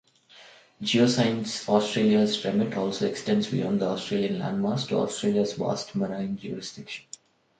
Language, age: English, 19-29